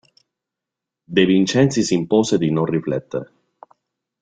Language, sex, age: Italian, male, 19-29